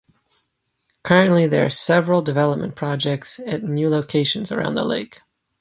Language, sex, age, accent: English, male, 19-29, United States English